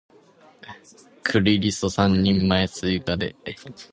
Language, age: Japanese, 19-29